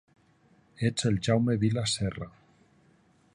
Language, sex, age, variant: Catalan, male, 50-59, Nord-Occidental